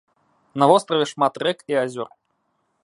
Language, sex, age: Belarusian, male, 19-29